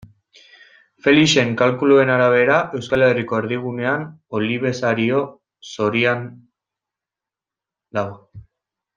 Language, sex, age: Basque, male, 19-29